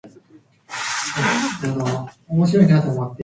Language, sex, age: Japanese, female, 19-29